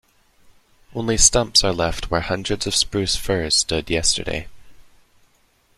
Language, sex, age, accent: English, male, 19-29, United States English